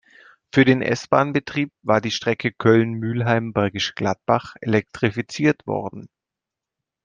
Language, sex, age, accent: German, male, 30-39, Deutschland Deutsch